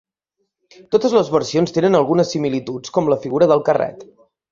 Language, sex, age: Catalan, male, 30-39